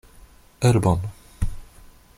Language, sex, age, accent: Esperanto, male, 30-39, Internacia